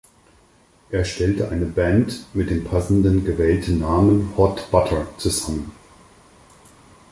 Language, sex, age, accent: German, male, 50-59, Deutschland Deutsch